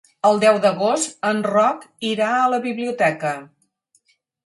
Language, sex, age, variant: Catalan, female, 50-59, Central